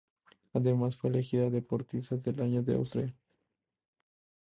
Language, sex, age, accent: Spanish, male, 19-29, México